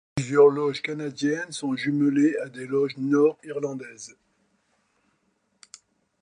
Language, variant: French, Français de métropole